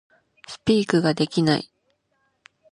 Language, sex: Japanese, female